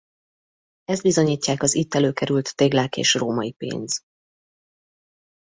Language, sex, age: Hungarian, female, 30-39